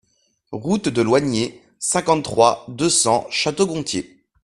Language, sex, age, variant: French, male, 19-29, Français de métropole